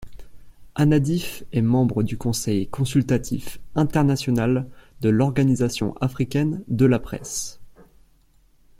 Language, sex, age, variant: French, male, under 19, Français de métropole